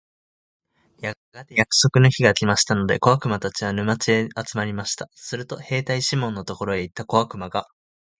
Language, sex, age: Japanese, male, 19-29